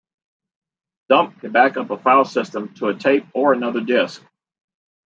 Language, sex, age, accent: English, male, 50-59, United States English